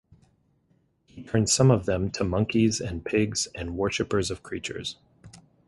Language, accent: English, United States English